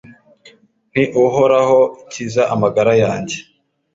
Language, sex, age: Kinyarwanda, male, 19-29